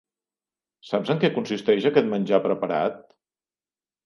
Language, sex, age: Catalan, male, 40-49